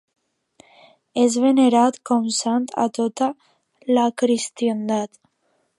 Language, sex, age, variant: Catalan, female, under 19, Alacantí